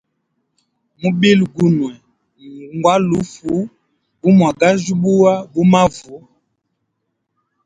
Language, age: Hemba, 30-39